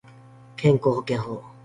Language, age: Japanese, 19-29